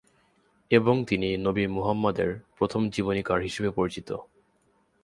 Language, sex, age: Bengali, male, under 19